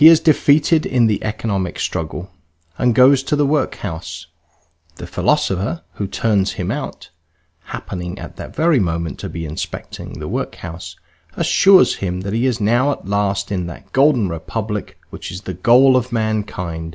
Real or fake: real